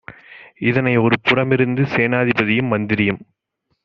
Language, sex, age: Tamil, male, 30-39